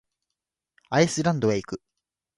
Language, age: Japanese, 19-29